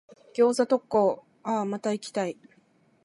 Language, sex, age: Japanese, female, 40-49